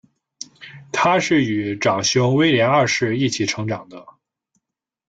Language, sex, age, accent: Chinese, male, 19-29, 出生地：河南省